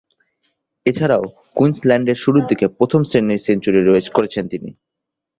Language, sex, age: Bengali, male, under 19